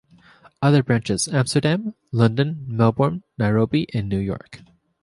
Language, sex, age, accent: English, male, 19-29, Canadian English